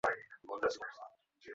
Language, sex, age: Bengali, male, 19-29